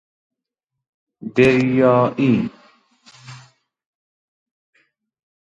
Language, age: Persian, 19-29